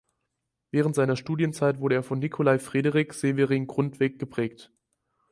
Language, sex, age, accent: German, male, 19-29, Deutschland Deutsch